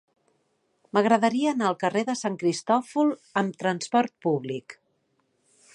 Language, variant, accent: Catalan, Central, central